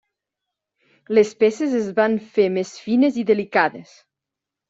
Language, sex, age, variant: Catalan, female, 40-49, Septentrional